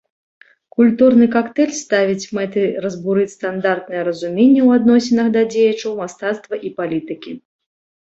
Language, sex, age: Belarusian, female, 30-39